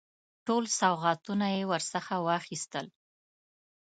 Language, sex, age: Pashto, female, 30-39